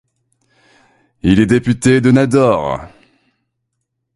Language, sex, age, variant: French, male, 19-29, Français de métropole